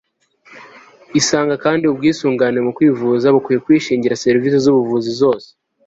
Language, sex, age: Kinyarwanda, male, 19-29